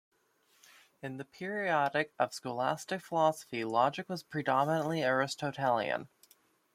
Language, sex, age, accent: English, male, under 19, United States English